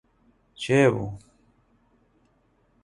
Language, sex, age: Central Kurdish, male, 19-29